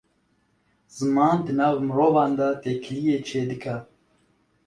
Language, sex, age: Kurdish, male, 19-29